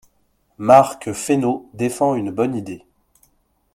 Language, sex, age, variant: French, male, 30-39, Français de métropole